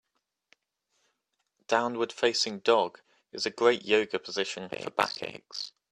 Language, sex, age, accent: English, male, 19-29, England English